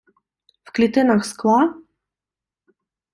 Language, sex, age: Ukrainian, female, 19-29